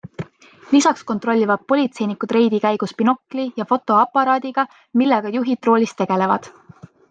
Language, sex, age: Estonian, female, 19-29